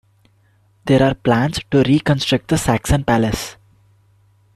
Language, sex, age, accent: English, male, 19-29, India and South Asia (India, Pakistan, Sri Lanka)